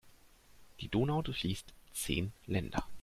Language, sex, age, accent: German, male, 30-39, Deutschland Deutsch